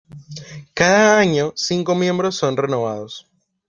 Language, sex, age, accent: Spanish, male, 19-29, Andino-Pacífico: Colombia, Perú, Ecuador, oeste de Bolivia y Venezuela andina